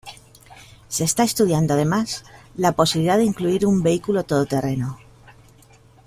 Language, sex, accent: Spanish, female, España: Sur peninsular (Andalucia, Extremadura, Murcia)